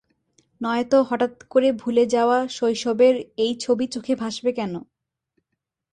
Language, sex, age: Bengali, female, 19-29